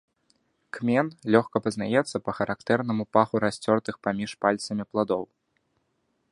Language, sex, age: Belarusian, male, 19-29